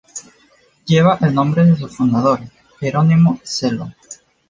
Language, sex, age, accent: Spanish, male, 19-29, Caribe: Cuba, Venezuela, Puerto Rico, República Dominicana, Panamá, Colombia caribeña, México caribeño, Costa del golfo de México